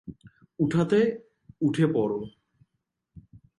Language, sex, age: Bengali, male, 19-29